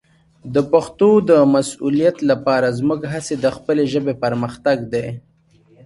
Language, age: Pashto, 19-29